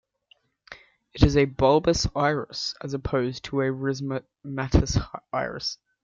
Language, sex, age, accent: English, male, under 19, Australian English